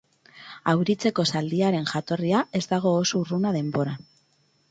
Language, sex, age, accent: Basque, female, 30-39, Mendebalekoa (Araba, Bizkaia, Gipuzkoako mendebaleko herri batzuk)